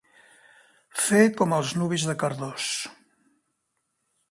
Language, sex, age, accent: Catalan, male, 60-69, Barceloní